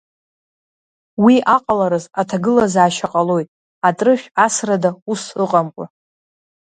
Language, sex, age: Abkhazian, female, under 19